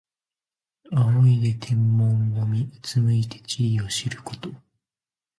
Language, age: Japanese, 19-29